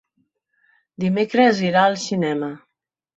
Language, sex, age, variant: Catalan, female, 60-69, Central